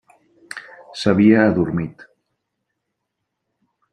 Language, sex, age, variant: Catalan, male, 50-59, Central